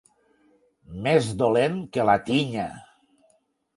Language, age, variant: Catalan, 60-69, Tortosí